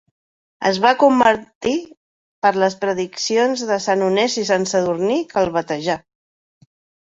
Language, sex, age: Catalan, female, 50-59